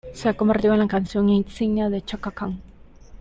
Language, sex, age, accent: Spanish, female, 19-29, América central